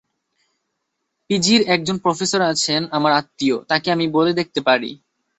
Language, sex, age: Bengali, male, 19-29